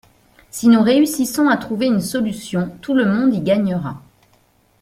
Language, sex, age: French, female, 40-49